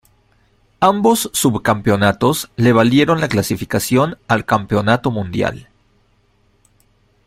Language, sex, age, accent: Spanish, male, 40-49, México